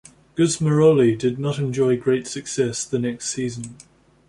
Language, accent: English, New Zealand English